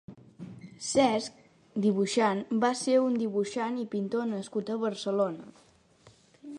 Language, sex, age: Catalan, female, under 19